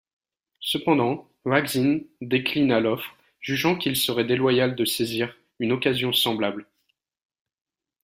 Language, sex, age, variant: French, male, 19-29, Français de métropole